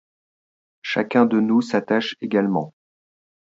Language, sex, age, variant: French, male, 40-49, Français de métropole